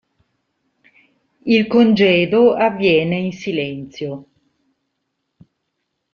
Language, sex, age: Italian, female, 40-49